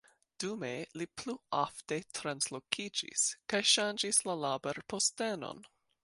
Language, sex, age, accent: Esperanto, female, 30-39, Internacia